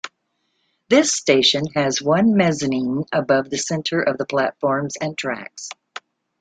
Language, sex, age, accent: English, female, 60-69, United States English